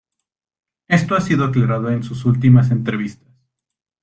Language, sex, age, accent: Spanish, male, 30-39, México